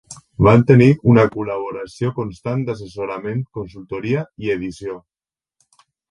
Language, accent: Catalan, valencià